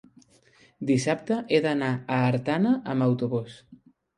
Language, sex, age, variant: Catalan, male, 30-39, Central